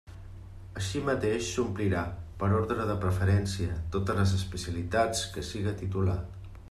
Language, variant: Catalan, Central